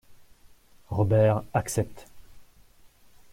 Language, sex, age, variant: French, male, 40-49, Français de métropole